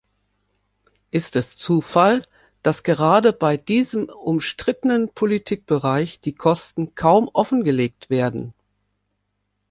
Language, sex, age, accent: German, female, 60-69, Deutschland Deutsch